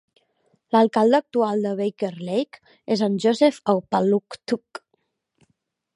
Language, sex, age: Catalan, female, 30-39